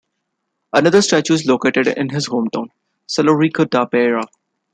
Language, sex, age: English, male, 19-29